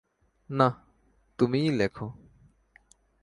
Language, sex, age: Bengali, male, 19-29